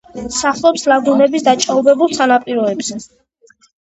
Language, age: Georgian, 19-29